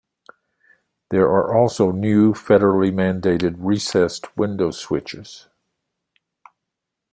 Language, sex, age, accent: English, male, 60-69, United States English